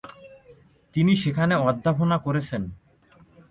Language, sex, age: Bengali, male, 19-29